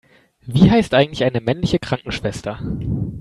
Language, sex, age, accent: German, male, 19-29, Deutschland Deutsch